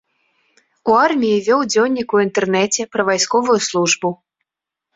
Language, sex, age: Belarusian, female, 19-29